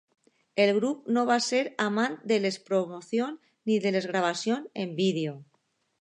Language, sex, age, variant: Catalan, female, under 19, Alacantí